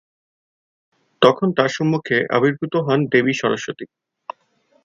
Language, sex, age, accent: Bengali, male, 30-39, Native